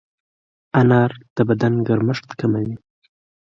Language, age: Pashto, 19-29